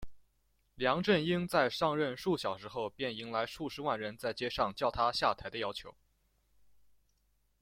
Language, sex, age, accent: Chinese, male, under 19, 出生地：湖北省